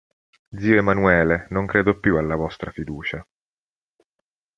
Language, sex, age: Italian, male, 30-39